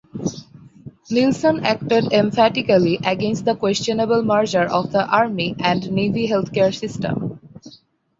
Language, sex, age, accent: English, female, 19-29, India and South Asia (India, Pakistan, Sri Lanka)